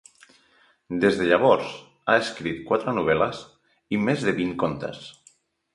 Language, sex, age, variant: Catalan, male, 40-49, Central